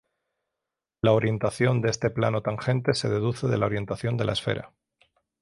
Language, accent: Spanish, España: Centro-Sur peninsular (Madrid, Toledo, Castilla-La Mancha); España: Sur peninsular (Andalucia, Extremadura, Murcia)